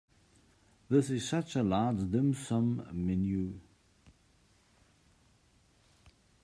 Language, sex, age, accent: English, male, 60-69, Southern African (South Africa, Zimbabwe, Namibia)